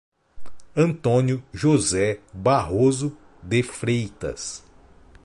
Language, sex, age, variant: Portuguese, male, 30-39, Portuguese (Brasil)